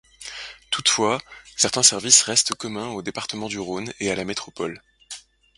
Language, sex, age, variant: French, male, 30-39, Français de métropole